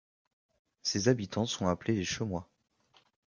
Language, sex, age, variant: French, male, 19-29, Français de métropole